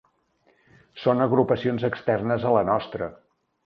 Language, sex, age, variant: Catalan, male, 60-69, Central